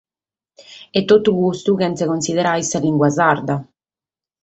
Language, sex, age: Sardinian, female, 30-39